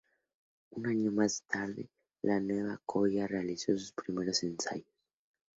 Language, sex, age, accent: Spanish, male, under 19, México